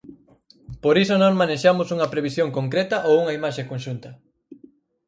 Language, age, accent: Galician, 19-29, Atlántico (seseo e gheada)